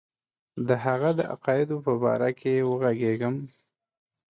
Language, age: Pashto, 19-29